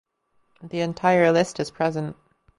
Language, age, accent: English, 19-29, United States English